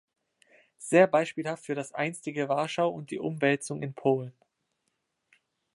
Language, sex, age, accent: German, male, 19-29, Deutschland Deutsch